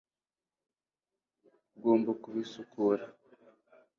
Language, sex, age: Kinyarwanda, male, under 19